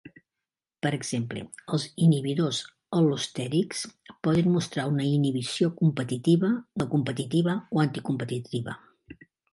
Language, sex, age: Catalan, female, 60-69